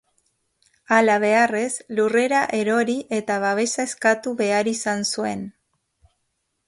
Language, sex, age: Basque, female, 40-49